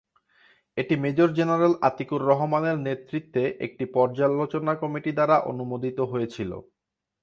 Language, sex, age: Bengali, male, 19-29